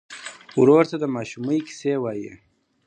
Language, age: Pashto, 19-29